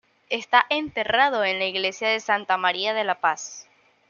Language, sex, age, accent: Spanish, female, 19-29, Caribe: Cuba, Venezuela, Puerto Rico, República Dominicana, Panamá, Colombia caribeña, México caribeño, Costa del golfo de México